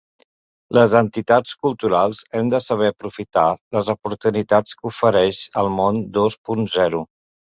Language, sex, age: Catalan, male, 50-59